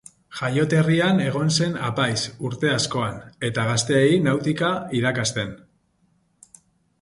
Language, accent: Basque, Mendebalekoa (Araba, Bizkaia, Gipuzkoako mendebaleko herri batzuk)